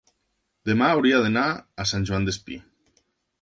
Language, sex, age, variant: Catalan, male, 30-39, Nord-Occidental